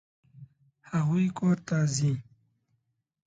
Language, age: Pashto, 19-29